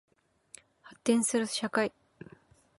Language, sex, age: Japanese, female, 30-39